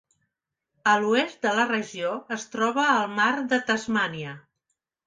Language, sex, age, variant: Catalan, female, 50-59, Central